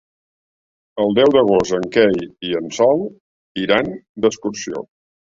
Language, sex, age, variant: Catalan, male, 60-69, Central